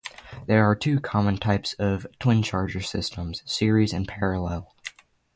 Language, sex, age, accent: English, male, under 19, United States English